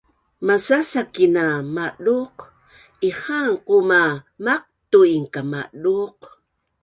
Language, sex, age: Bunun, female, 60-69